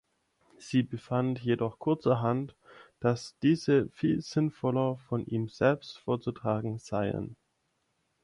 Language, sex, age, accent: German, male, 19-29, Deutschland Deutsch